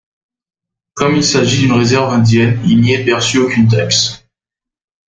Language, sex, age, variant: French, male, 19-29, Français de métropole